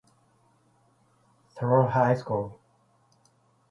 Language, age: English, 50-59